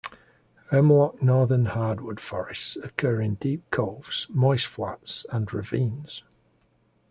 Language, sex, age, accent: English, male, 40-49, England English